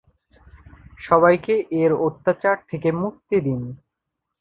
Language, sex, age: Bengali, male, 19-29